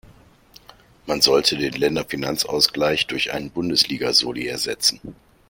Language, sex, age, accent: German, male, 50-59, Deutschland Deutsch